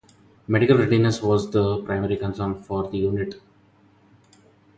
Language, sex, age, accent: English, male, 30-39, India and South Asia (India, Pakistan, Sri Lanka)